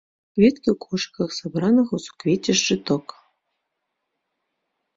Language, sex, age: Belarusian, female, 30-39